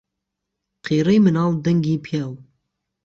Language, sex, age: Central Kurdish, male, 19-29